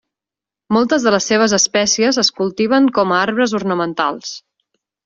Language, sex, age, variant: Catalan, female, 19-29, Central